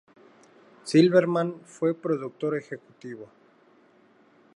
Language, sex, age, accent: Spanish, male, 30-39, México